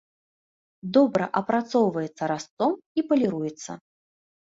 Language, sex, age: Belarusian, female, 19-29